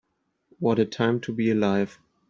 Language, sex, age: English, male, 30-39